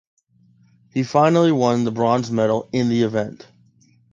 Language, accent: English, United States English